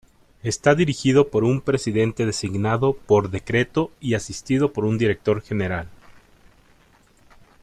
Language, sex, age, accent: Spanish, male, 40-49, México